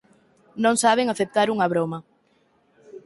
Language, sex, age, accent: Galician, female, 19-29, Central (sen gheada)